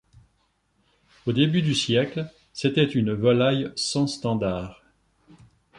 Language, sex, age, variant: French, male, 60-69, Français de métropole